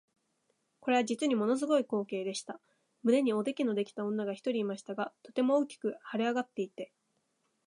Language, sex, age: Japanese, female, 19-29